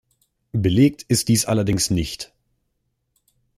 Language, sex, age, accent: German, male, under 19, Deutschland Deutsch